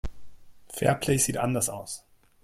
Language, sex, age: German, male, 30-39